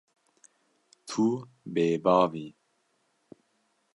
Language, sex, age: Kurdish, male, 19-29